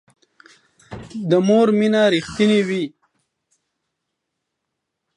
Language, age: Pashto, 19-29